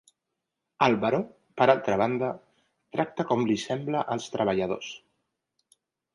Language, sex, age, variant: Catalan, female, 30-39, Central